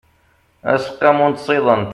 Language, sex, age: Kabyle, male, 40-49